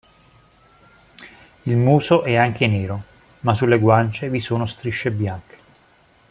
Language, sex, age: Italian, male, 40-49